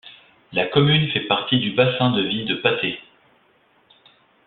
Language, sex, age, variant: French, male, 30-39, Français de métropole